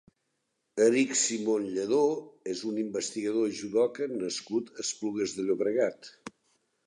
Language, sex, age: Catalan, male, 60-69